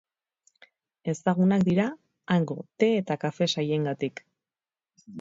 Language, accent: Basque, Erdialdekoa edo Nafarra (Gipuzkoa, Nafarroa)